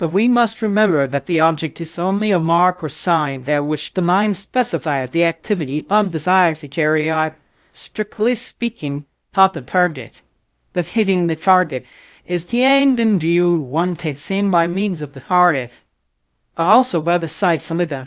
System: TTS, VITS